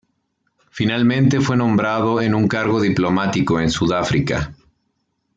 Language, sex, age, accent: Spanish, male, 30-39, México